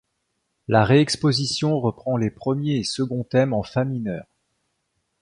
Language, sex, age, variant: French, male, 30-39, Français de métropole